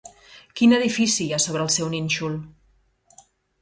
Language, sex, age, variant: Catalan, female, 40-49, Central